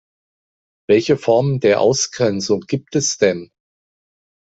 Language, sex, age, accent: German, male, 60-69, Deutschland Deutsch